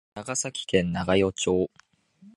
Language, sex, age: Japanese, male, 19-29